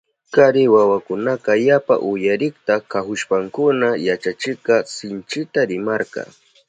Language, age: Southern Pastaza Quechua, 30-39